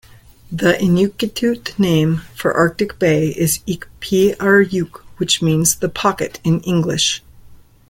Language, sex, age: English, female, 50-59